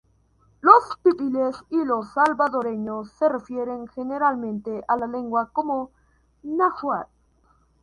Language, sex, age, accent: Spanish, male, under 19, Andino-Pacífico: Colombia, Perú, Ecuador, oeste de Bolivia y Venezuela andina